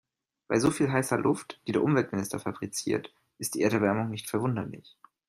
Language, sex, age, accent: German, male, 30-39, Deutschland Deutsch